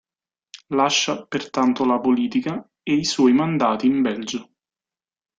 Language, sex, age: Italian, male, 30-39